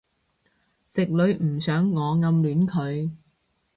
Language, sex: Cantonese, female